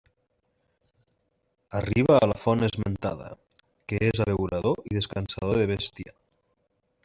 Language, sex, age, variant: Catalan, male, 30-39, Nord-Occidental